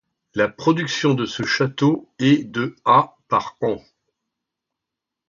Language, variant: French, Français de métropole